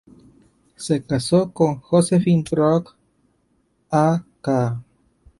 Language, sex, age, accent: Spanish, male, 19-29, Andino-Pacífico: Colombia, Perú, Ecuador, oeste de Bolivia y Venezuela andina